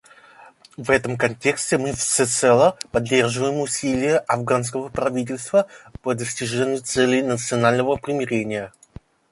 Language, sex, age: Russian, male, 19-29